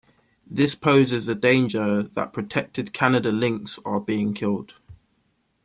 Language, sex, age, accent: English, male, 30-39, England English